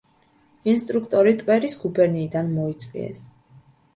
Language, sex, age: Georgian, female, 19-29